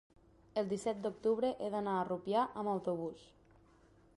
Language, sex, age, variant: Catalan, female, 19-29, Septentrional